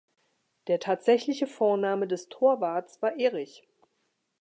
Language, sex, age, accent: German, female, 50-59, Deutschland Deutsch